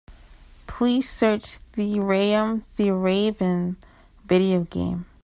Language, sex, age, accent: English, female, 19-29, United States English